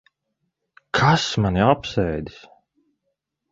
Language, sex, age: Latvian, male, 30-39